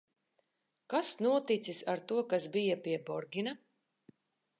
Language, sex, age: Latvian, female, 40-49